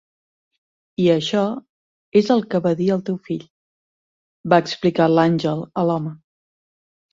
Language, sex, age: Catalan, female, 50-59